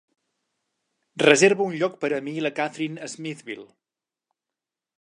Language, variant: Catalan, Central